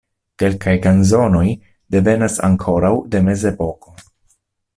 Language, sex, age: Esperanto, male, 30-39